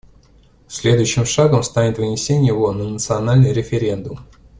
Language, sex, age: Russian, male, 30-39